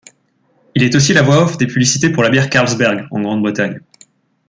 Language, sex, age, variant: French, male, 19-29, Français de métropole